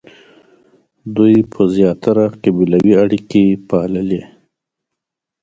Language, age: Pashto, 30-39